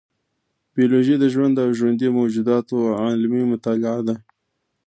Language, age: Pashto, 19-29